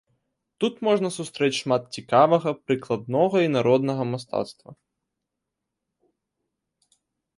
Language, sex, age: Belarusian, male, 19-29